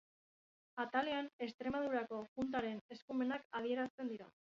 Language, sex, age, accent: Basque, female, 19-29, Erdialdekoa edo Nafarra (Gipuzkoa, Nafarroa)